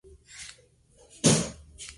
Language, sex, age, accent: Spanish, female, 19-29, México